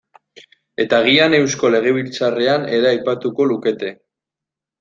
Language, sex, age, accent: Basque, male, 19-29, Mendebalekoa (Araba, Bizkaia, Gipuzkoako mendebaleko herri batzuk)